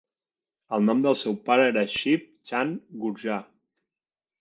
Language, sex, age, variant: Catalan, male, 30-39, Central